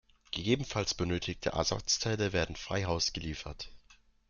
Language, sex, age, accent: German, male, 19-29, Deutschland Deutsch